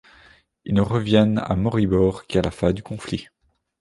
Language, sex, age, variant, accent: French, male, 30-39, Français d'Europe, Français de Belgique